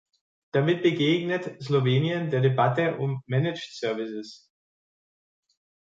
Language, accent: German, Österreichisches Deutsch